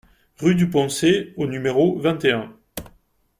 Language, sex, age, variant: French, male, 40-49, Français de métropole